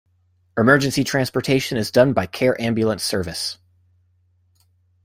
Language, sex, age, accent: English, male, 19-29, United States English